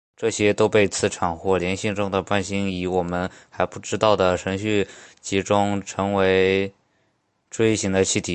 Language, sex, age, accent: Chinese, male, under 19, 出生地：浙江省